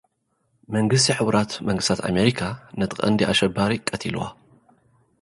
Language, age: Tigrinya, 40-49